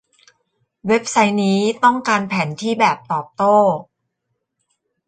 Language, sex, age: Thai, female, 40-49